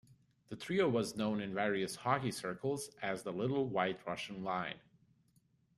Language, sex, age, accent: English, male, 19-29, United States English